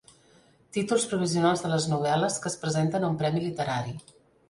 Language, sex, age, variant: Catalan, female, 50-59, Central